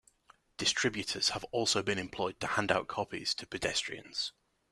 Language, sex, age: English, male, 19-29